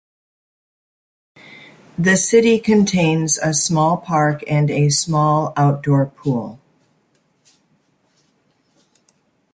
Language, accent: English, United States English